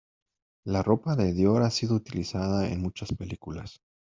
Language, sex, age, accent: Spanish, male, 40-49, México